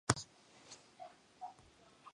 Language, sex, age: English, female, under 19